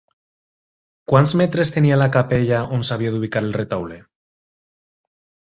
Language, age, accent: Catalan, 19-29, valencià